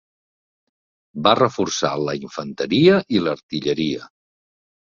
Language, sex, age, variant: Catalan, male, 50-59, Nord-Occidental